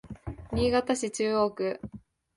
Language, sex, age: Japanese, female, 19-29